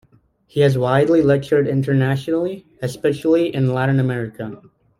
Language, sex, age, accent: English, male, under 19, United States English